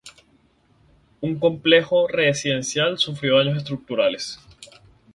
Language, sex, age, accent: Spanish, male, 19-29, Caribe: Cuba, Venezuela, Puerto Rico, República Dominicana, Panamá, Colombia caribeña, México caribeño, Costa del golfo de México